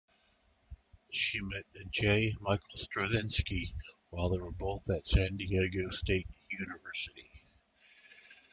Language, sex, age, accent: English, male, 50-59, United States English